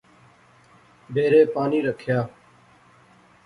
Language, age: Pahari-Potwari, 30-39